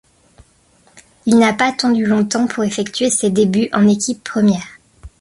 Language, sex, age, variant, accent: French, male, 30-39, Français d'Europe, Français de Suisse